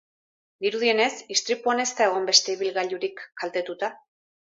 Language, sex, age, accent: Basque, female, 50-59, Erdialdekoa edo Nafarra (Gipuzkoa, Nafarroa)